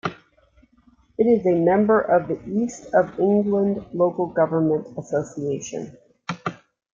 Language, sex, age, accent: English, female, 50-59, United States English